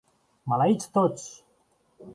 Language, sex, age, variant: Catalan, male, 40-49, Central